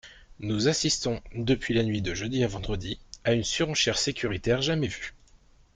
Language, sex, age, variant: French, male, 30-39, Français de métropole